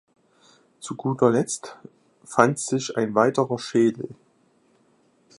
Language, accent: German, Deutschland Deutsch